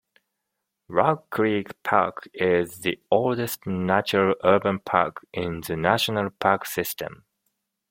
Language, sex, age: English, male, 50-59